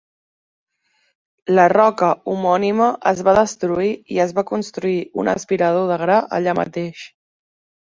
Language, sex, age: Catalan, female, 19-29